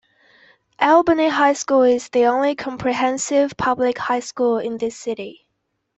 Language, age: English, 19-29